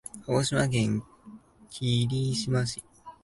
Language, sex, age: Japanese, male, 19-29